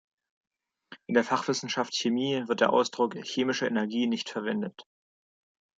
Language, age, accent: German, 19-29, Deutschland Deutsch